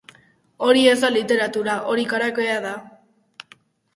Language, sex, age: Basque, female, under 19